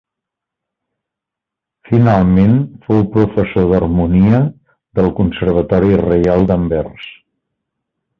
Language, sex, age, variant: Catalan, male, 60-69, Central